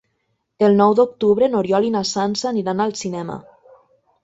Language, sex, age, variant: Catalan, female, 19-29, Nord-Occidental